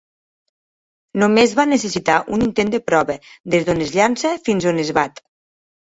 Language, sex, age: Catalan, female, 40-49